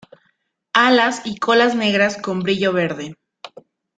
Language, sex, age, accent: Spanish, female, 19-29, México